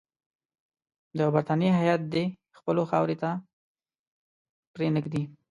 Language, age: Pashto, 19-29